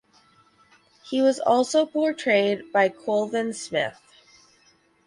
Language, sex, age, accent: English, female, 30-39, Canadian English